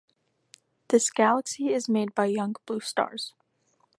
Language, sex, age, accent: English, female, under 19, United States English